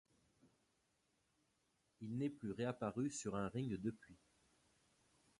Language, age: French, 30-39